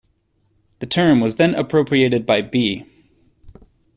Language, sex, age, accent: English, male, 19-29, United States English